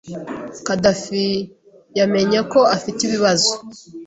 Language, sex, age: Kinyarwanda, female, 19-29